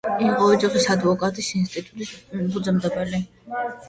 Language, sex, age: Georgian, female, under 19